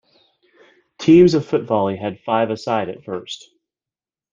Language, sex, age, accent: English, male, 40-49, United States English